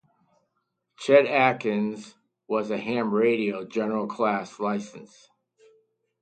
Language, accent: English, United States English